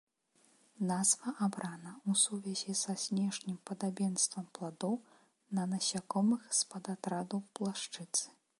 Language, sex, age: Belarusian, female, 19-29